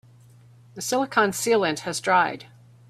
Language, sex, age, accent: English, female, 50-59, Canadian English